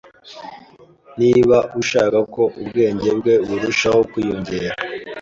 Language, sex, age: Kinyarwanda, male, 19-29